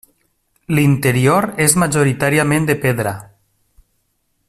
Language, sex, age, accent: Catalan, male, 40-49, valencià